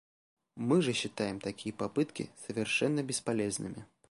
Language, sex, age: Russian, male, 30-39